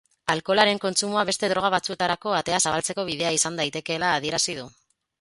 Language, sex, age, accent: Basque, female, 30-39, Mendebalekoa (Araba, Bizkaia, Gipuzkoako mendebaleko herri batzuk)